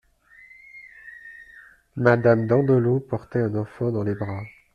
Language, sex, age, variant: French, male, 30-39, Français de métropole